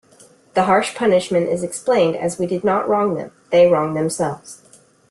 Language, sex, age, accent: English, female, 30-39, United States English